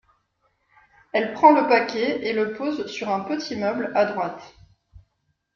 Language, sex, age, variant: French, female, 40-49, Français de métropole